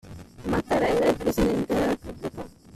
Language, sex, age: Italian, male, under 19